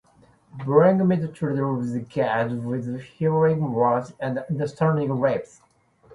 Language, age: English, 50-59